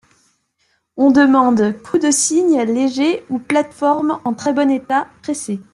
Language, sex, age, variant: French, female, 19-29, Français de métropole